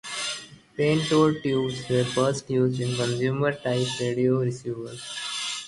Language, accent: English, India and South Asia (India, Pakistan, Sri Lanka)